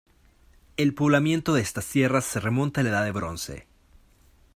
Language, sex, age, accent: Spanish, male, 19-29, Chileno: Chile, Cuyo